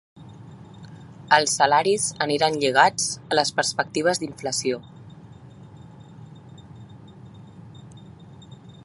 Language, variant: Catalan, Central